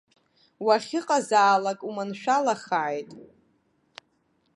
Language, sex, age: Abkhazian, female, 30-39